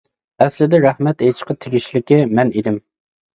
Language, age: Uyghur, 19-29